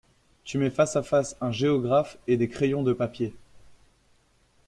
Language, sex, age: French, male, 19-29